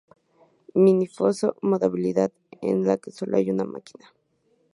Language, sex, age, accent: Spanish, female, under 19, México